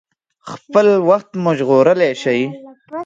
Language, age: Pashto, 19-29